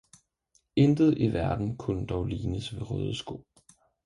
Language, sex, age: Danish, male, 19-29